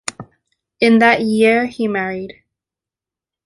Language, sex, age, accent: English, female, 19-29, Australian English